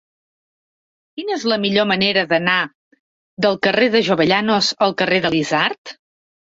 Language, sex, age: Catalan, female, 40-49